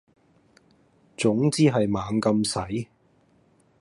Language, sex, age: Cantonese, male, 40-49